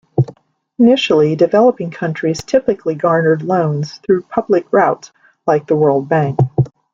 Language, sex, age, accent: English, female, 50-59, United States English